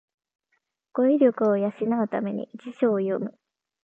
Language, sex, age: Japanese, female, under 19